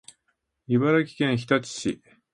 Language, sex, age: Japanese, male, 50-59